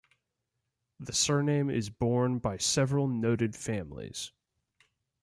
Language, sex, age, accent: English, male, 19-29, United States English